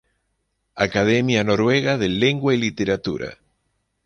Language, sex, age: Spanish, male, 50-59